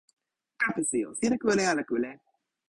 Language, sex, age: Toki Pona, male, 19-29